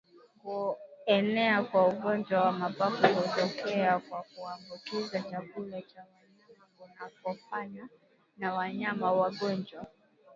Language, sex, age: Swahili, female, 19-29